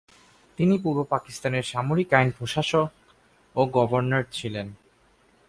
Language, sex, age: Bengali, male, 19-29